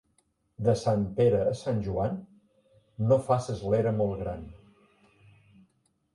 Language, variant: Catalan, Central